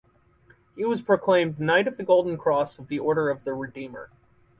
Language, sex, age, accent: English, male, 30-39, United States English